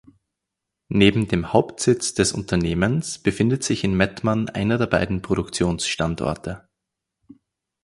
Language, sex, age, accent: German, male, 19-29, Österreichisches Deutsch